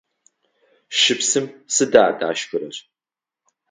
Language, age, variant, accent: Adyghe, 40-49, Адыгабзэ (Кирил, пстэумэ зэдыряе), Бжъэдыгъу (Bjeduğ)